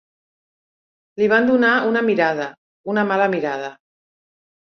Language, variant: Catalan, Central